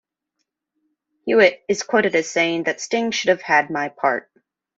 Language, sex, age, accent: English, female, 30-39, United States English